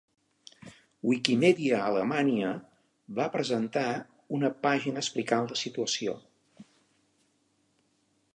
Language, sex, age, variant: Catalan, male, 50-59, Balear